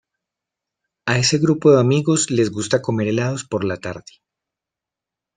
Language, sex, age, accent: Spanish, male, 30-39, Andino-Pacífico: Colombia, Perú, Ecuador, oeste de Bolivia y Venezuela andina